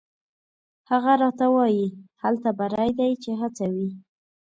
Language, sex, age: Pashto, female, 19-29